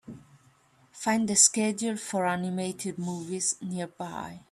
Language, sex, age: English, female, 40-49